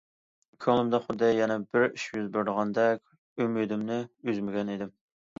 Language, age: Uyghur, 30-39